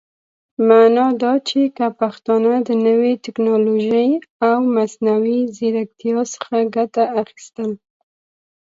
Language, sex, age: Pashto, female, 19-29